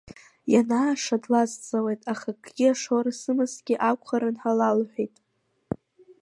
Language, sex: Abkhazian, female